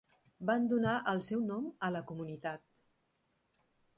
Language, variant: Catalan, Central